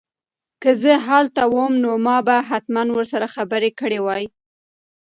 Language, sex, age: Pashto, female, 19-29